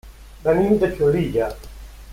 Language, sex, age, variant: Catalan, male, 60-69, Central